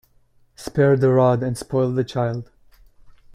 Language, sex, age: English, male, 19-29